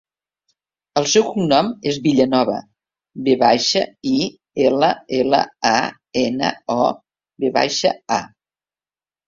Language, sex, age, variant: Catalan, female, 50-59, Central